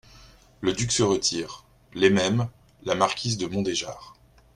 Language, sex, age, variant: French, male, 40-49, Français de métropole